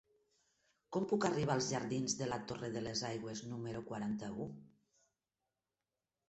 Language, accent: Catalan, Lleidatà